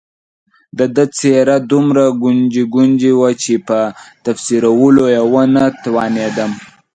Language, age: Pashto, under 19